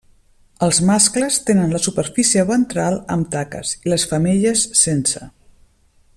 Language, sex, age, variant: Catalan, female, 40-49, Central